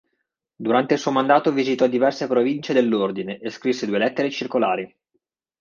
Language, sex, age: Italian, male, 30-39